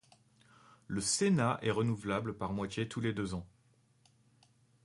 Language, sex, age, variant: French, male, 30-39, Français de métropole